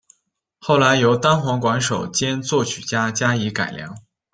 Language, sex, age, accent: Chinese, male, 19-29, 出生地：山西省